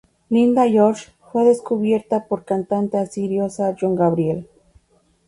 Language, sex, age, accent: Spanish, female, 40-49, México